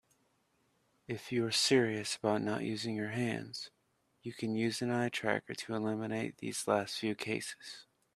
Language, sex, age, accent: English, male, 30-39, United States English